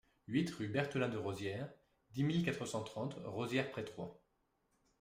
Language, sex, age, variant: French, male, 30-39, Français de métropole